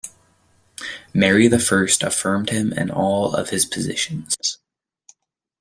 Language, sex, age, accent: English, male, under 19, United States English